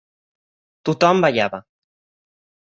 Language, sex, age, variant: Catalan, male, 19-29, Balear